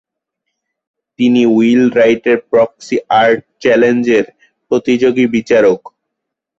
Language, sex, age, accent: Bengali, male, 19-29, Native